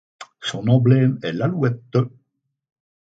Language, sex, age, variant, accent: French, male, 60-69, Français d'Europe, Français de Belgique